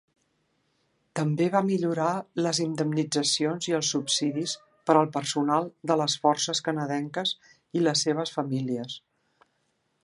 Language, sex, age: Catalan, female, 60-69